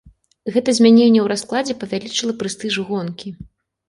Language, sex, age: Belarusian, female, 19-29